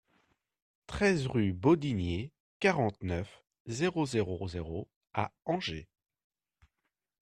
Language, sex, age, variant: French, male, 30-39, Français de métropole